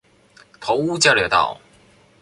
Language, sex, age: Chinese, male, under 19